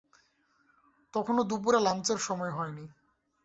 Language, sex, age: Bengali, male, 19-29